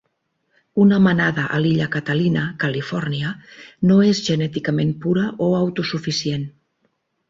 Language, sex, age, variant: Catalan, female, 50-59, Nord-Occidental